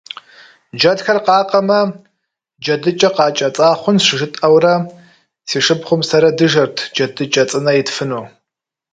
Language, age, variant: Kabardian, 30-39, Адыгэбзэ (Къэбэрдей, Кирил, псоми зэдай)